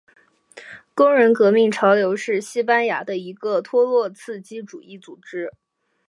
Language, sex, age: Chinese, female, 19-29